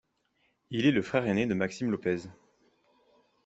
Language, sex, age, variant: French, male, 19-29, Français de métropole